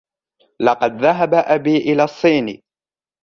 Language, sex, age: Arabic, male, 19-29